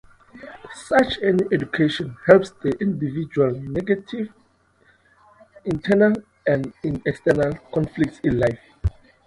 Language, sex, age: English, male, 19-29